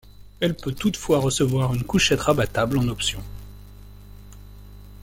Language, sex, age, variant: French, male, 40-49, Français de métropole